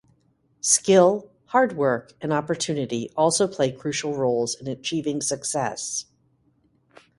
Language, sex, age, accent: English, female, 60-69, United States English